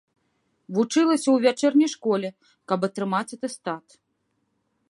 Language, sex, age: Belarusian, female, 30-39